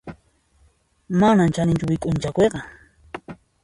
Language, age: Puno Quechua, 50-59